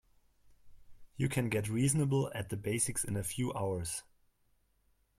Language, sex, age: English, male, 30-39